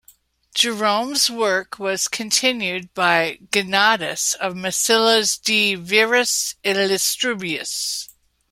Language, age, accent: English, 60-69, United States English